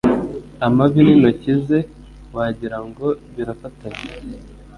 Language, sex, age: Kinyarwanda, male, 30-39